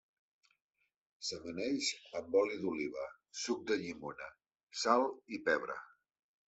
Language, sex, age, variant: Catalan, male, 60-69, Central